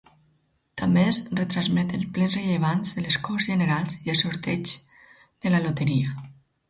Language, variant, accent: Catalan, Alacantí, valencià